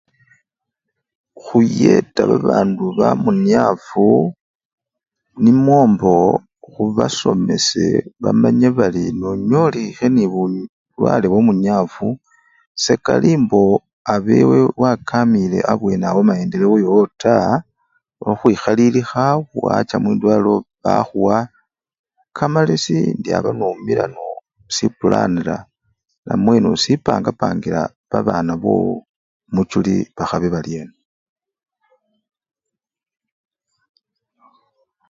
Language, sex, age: Luyia, male, 40-49